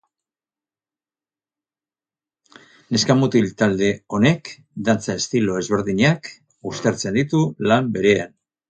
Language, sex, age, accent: Basque, male, 50-59, Mendebalekoa (Araba, Bizkaia, Gipuzkoako mendebaleko herri batzuk)